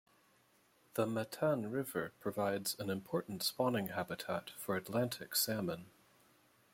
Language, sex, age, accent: English, male, 30-39, United States English